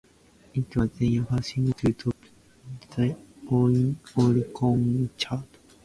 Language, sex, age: English, male, under 19